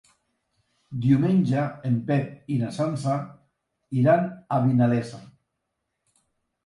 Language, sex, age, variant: Catalan, male, 50-59, Central